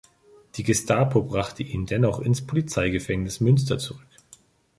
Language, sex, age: German, male, 40-49